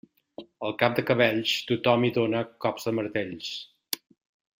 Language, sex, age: Catalan, male, 60-69